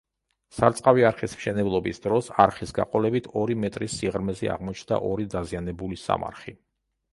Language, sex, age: Georgian, male, 50-59